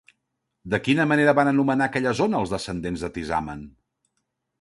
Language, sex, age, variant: Catalan, male, 50-59, Central